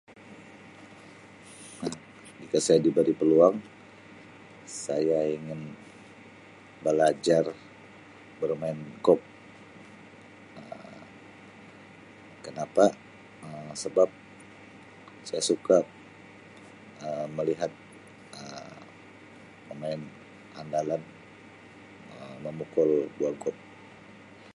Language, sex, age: Sabah Malay, male, 40-49